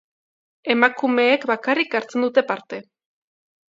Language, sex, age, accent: Basque, female, 19-29, Erdialdekoa edo Nafarra (Gipuzkoa, Nafarroa)